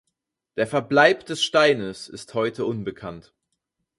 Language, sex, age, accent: German, male, 19-29, Deutschland Deutsch